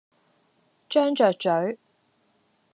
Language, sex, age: Cantonese, female, 19-29